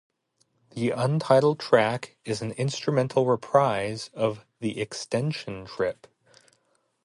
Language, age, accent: English, 30-39, United States English